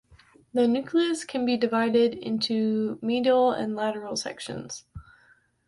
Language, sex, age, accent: English, female, 19-29, United States English